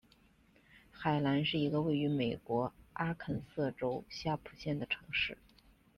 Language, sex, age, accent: Chinese, female, 30-39, 出生地：河北省